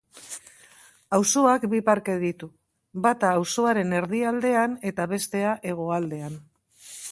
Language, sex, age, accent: Basque, female, 60-69, Mendebalekoa (Araba, Bizkaia, Gipuzkoako mendebaleko herri batzuk)